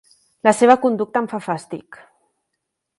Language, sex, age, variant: Catalan, female, 19-29, Central